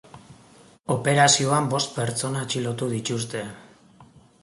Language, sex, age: Basque, male, 50-59